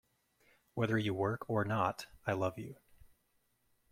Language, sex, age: English, male, 30-39